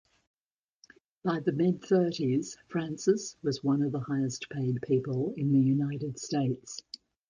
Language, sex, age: English, female, 70-79